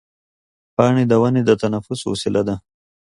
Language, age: Pashto, 30-39